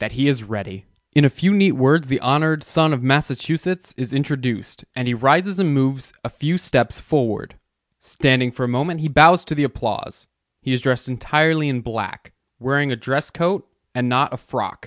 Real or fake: real